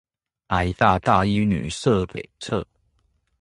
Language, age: Chinese, 30-39